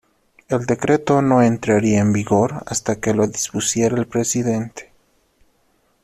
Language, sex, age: Spanish, male, 19-29